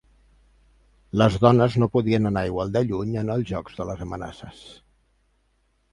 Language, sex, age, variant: Catalan, male, 50-59, Central